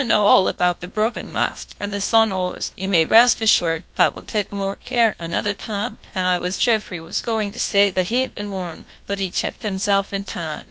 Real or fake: fake